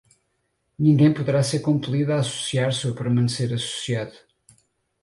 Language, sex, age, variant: Portuguese, male, 30-39, Portuguese (Portugal)